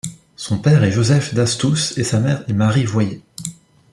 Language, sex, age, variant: French, male, 19-29, Français de métropole